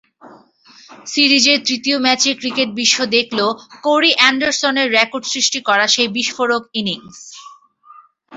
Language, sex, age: Bengali, female, 19-29